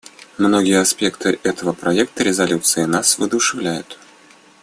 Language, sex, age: Russian, male, 19-29